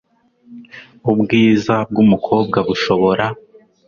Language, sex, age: Kinyarwanda, male, 19-29